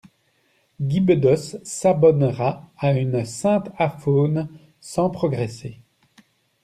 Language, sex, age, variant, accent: French, male, 30-39, Français d'Europe, Français de Belgique